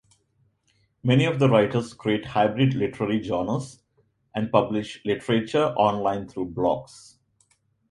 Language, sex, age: English, male, 30-39